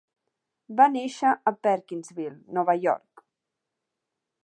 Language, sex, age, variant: Catalan, female, under 19, Central